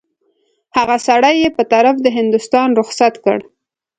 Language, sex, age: Pashto, female, 19-29